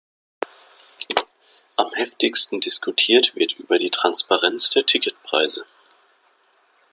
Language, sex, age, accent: German, male, 19-29, Deutschland Deutsch